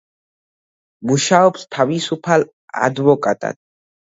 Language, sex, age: Georgian, male, under 19